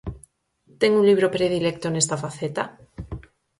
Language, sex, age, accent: Galician, female, 30-39, Normativo (estándar)